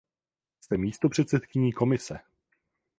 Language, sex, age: Czech, male, 19-29